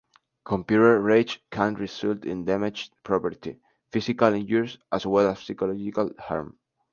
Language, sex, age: English, male, 19-29